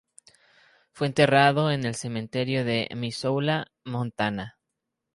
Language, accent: Spanish, México